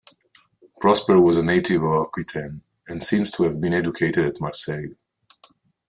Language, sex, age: English, male, 30-39